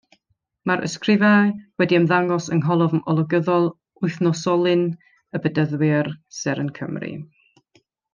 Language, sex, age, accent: Welsh, female, 30-39, Y Deyrnas Unedig Cymraeg